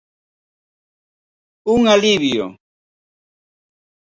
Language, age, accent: Galician, 60-69, Normativo (estándar)